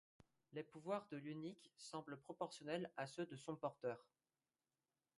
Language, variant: French, Français de métropole